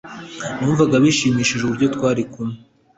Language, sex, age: Kinyarwanda, male, 19-29